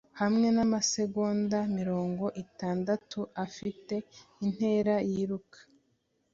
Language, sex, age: Kinyarwanda, female, 40-49